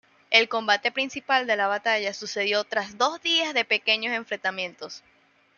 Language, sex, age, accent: Spanish, female, 19-29, Caribe: Cuba, Venezuela, Puerto Rico, República Dominicana, Panamá, Colombia caribeña, México caribeño, Costa del golfo de México